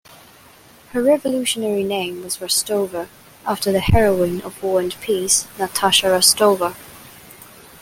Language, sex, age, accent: English, female, 19-29, England English